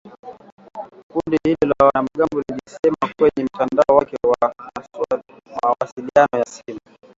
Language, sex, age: Swahili, male, 19-29